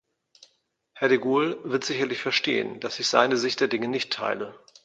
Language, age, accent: German, 50-59, Deutschland Deutsch